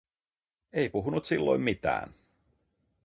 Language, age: Finnish, 40-49